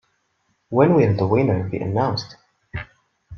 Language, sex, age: English, male, 19-29